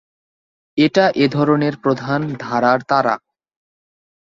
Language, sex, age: Bengali, male, 19-29